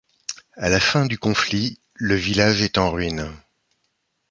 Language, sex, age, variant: French, male, 60-69, Français de métropole